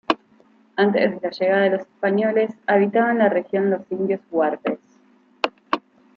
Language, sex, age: Spanish, female, 19-29